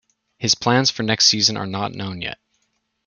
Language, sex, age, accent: English, male, 19-29, Canadian English